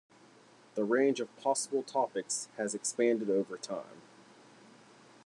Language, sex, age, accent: English, male, 19-29, United States English